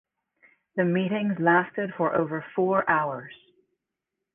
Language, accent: English, United States English